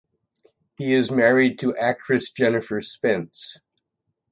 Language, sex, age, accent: English, male, 70-79, Canadian English